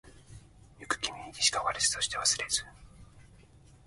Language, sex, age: Japanese, male, 19-29